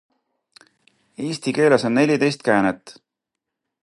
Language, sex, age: Estonian, male, 40-49